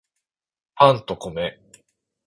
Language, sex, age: Japanese, male, 40-49